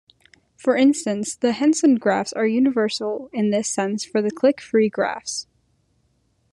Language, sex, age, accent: English, female, under 19, United States English